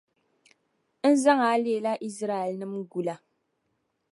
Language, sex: Dagbani, female